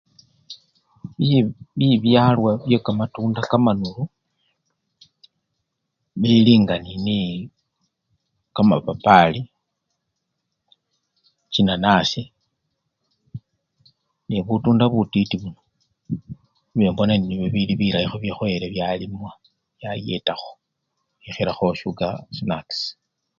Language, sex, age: Luyia, male, 60-69